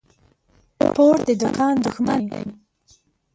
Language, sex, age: Pashto, female, 19-29